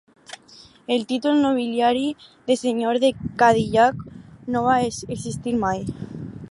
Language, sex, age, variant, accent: Catalan, female, under 19, Alacantí, valencià